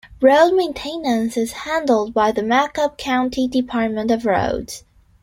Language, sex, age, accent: English, female, 19-29, United States English